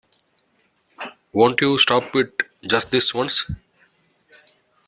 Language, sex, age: English, male, 40-49